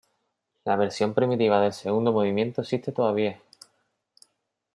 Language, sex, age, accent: Spanish, male, 19-29, España: Sur peninsular (Andalucia, Extremadura, Murcia)